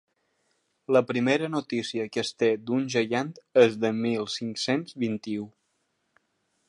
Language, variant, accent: Catalan, Balear, balear